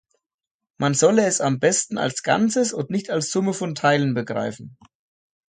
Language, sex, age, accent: German, male, 40-49, Deutschland Deutsch